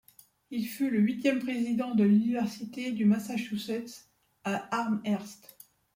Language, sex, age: French, female, 50-59